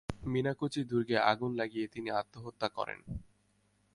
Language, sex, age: Bengali, male, 19-29